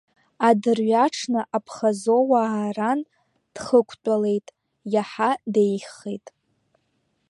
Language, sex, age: Abkhazian, female, under 19